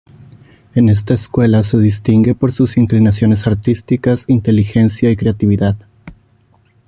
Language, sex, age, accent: Spanish, male, 19-29, México